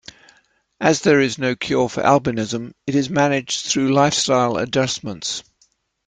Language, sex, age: English, male, 70-79